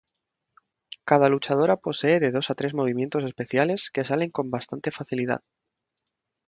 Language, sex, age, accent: Spanish, male, 19-29, España: Centro-Sur peninsular (Madrid, Toledo, Castilla-La Mancha)